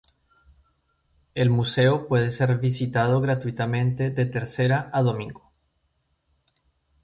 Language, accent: Spanish, Andino-Pacífico: Colombia, Perú, Ecuador, oeste de Bolivia y Venezuela andina